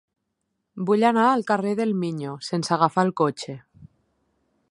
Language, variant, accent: Catalan, Nord-Occidental, Lleidatà